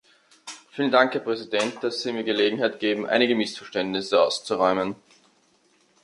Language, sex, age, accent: German, male, 19-29, Österreichisches Deutsch